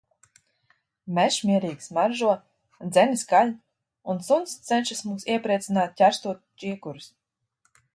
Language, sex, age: Latvian, female, 30-39